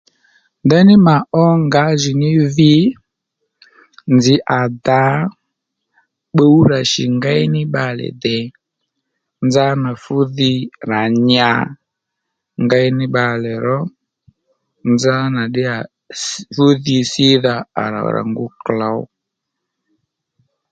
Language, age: Lendu, 40-49